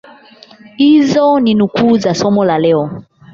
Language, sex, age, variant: Swahili, female, 19-29, Kiswahili cha Bara ya Tanzania